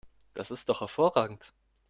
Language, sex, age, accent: German, male, under 19, Deutschland Deutsch